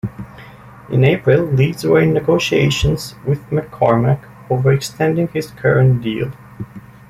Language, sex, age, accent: English, male, 19-29, United States English